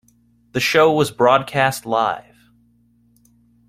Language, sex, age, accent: English, male, 19-29, United States English